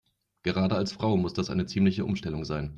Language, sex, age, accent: German, male, 40-49, Deutschland Deutsch